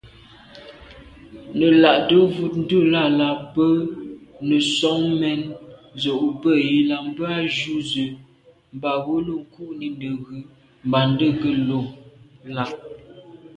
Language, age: Medumba, 30-39